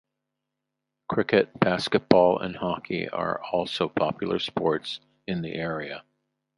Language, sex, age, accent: English, male, 60-69, United States English